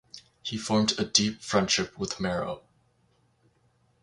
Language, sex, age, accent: English, male, 19-29, Canadian English